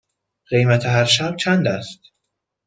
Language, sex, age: Persian, male, 19-29